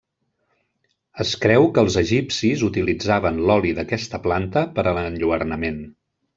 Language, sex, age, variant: Catalan, male, 50-59, Central